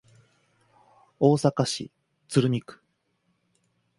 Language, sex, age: Japanese, male, 30-39